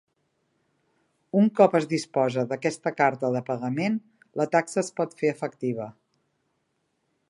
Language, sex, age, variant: Catalan, female, 50-59, Central